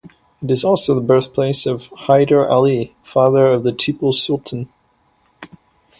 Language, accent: English, United States English